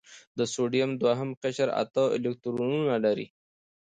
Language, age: Pashto, 40-49